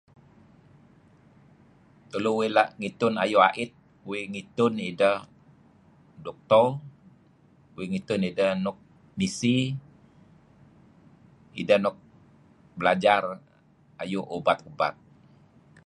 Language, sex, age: Kelabit, male, 50-59